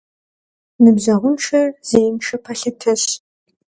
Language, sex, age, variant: Kabardian, female, under 19, Адыгэбзэ (Къэбэрдей, Кирил, псоми зэдай)